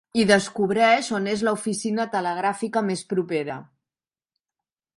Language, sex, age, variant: Catalan, female, 60-69, Central